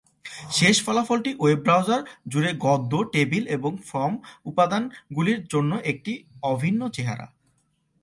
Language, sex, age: Bengali, male, 19-29